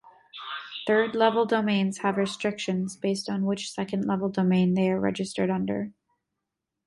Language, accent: English, United States English